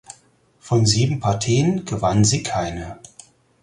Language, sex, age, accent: German, male, 30-39, Deutschland Deutsch